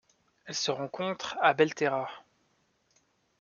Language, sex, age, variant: French, male, 19-29, Français de métropole